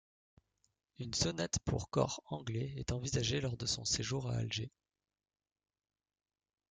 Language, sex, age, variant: French, male, 19-29, Français de métropole